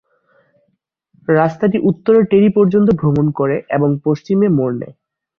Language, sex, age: Bengali, male, 19-29